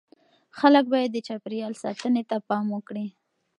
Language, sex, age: Pashto, female, 19-29